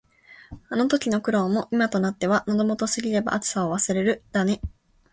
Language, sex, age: Japanese, female, 19-29